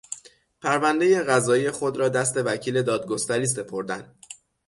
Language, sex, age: Persian, male, 19-29